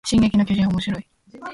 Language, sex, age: Japanese, female, 19-29